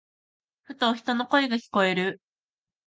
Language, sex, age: Japanese, female, under 19